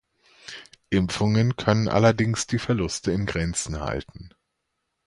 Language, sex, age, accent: German, male, 30-39, Deutschland Deutsch